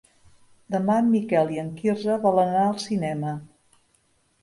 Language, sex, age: Catalan, female, 50-59